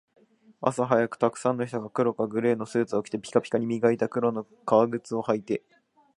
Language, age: Japanese, 30-39